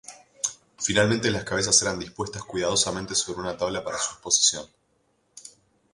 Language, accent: Spanish, Rioplatense: Argentina, Uruguay, este de Bolivia, Paraguay